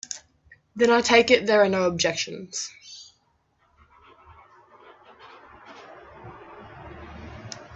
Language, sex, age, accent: English, female, 19-29, Australian English